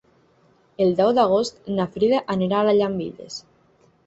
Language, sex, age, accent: Catalan, female, 19-29, Lleidatà